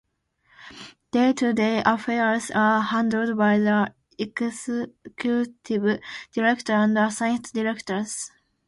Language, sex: English, female